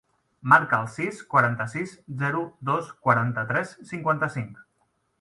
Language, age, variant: Catalan, 19-29, Central